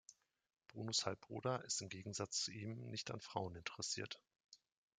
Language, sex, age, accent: German, male, 30-39, Deutschland Deutsch